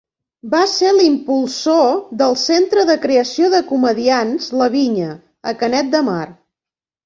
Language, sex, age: Catalan, female, 50-59